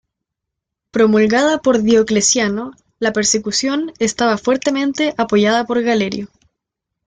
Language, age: Spanish, 19-29